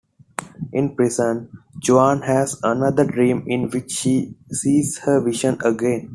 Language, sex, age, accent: English, male, 19-29, India and South Asia (India, Pakistan, Sri Lanka)